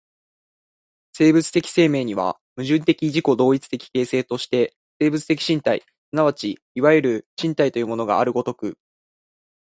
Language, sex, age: Japanese, male, 19-29